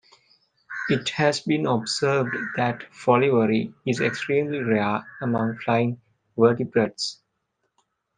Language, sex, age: English, male, 19-29